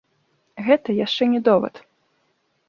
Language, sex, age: Belarusian, female, 19-29